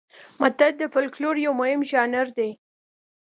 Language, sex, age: Pashto, female, 19-29